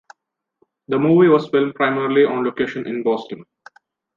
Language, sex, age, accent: English, male, 19-29, India and South Asia (India, Pakistan, Sri Lanka)